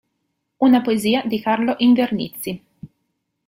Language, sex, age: Italian, female, 19-29